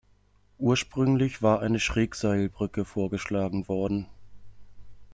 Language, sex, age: German, male, 19-29